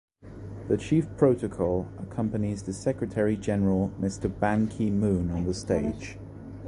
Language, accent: English, England English